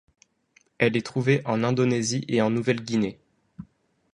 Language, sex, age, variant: French, male, 19-29, Français de métropole